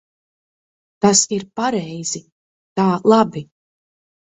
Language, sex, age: Latvian, female, 30-39